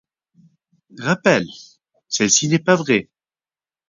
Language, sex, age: French, male, 19-29